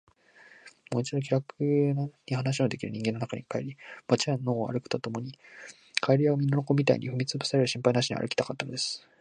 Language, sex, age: Japanese, male, 19-29